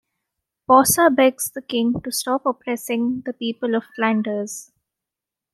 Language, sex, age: English, female, 19-29